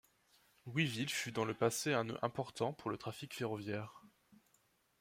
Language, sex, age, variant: French, male, 19-29, Français de métropole